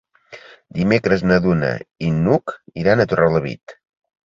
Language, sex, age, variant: Catalan, male, 50-59, Central